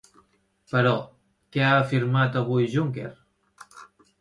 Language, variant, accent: Catalan, Central, central